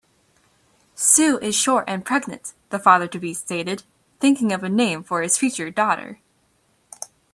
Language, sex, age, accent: English, female, 19-29, United States English